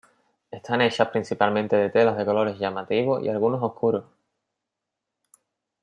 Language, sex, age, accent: Spanish, male, 19-29, España: Sur peninsular (Andalucia, Extremadura, Murcia)